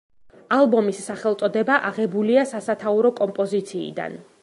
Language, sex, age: Georgian, female, 19-29